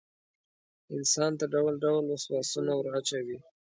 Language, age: Pashto, 19-29